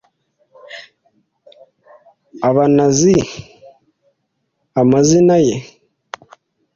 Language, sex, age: Kinyarwanda, male, 19-29